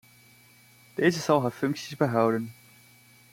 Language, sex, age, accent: Dutch, male, 19-29, Nederlands Nederlands